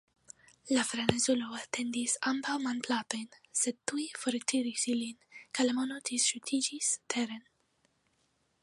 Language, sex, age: Esperanto, female, under 19